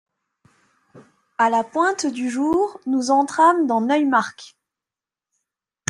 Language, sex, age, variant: French, female, 19-29, Français de métropole